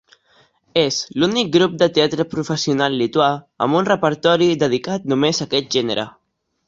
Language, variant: Catalan, Central